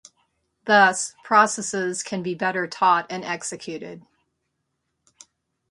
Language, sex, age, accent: English, female, 60-69, United States English